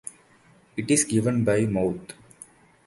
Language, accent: English, India and South Asia (India, Pakistan, Sri Lanka)